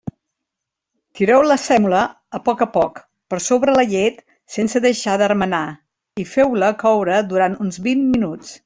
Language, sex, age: Catalan, female, 60-69